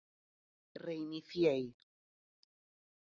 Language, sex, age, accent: Galician, female, 40-49, Oriental (común en zona oriental)